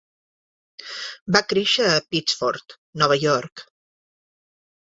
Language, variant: Catalan, Central